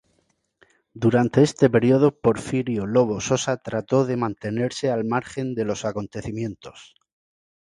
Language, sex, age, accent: Spanish, male, 40-49, España: Sur peninsular (Andalucia, Extremadura, Murcia)